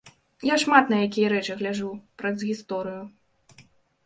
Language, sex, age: Belarusian, female, 19-29